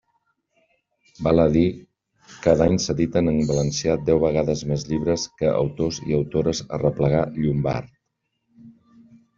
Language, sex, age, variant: Catalan, male, 40-49, Central